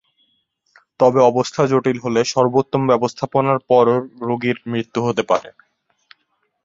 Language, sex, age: Bengali, male, 19-29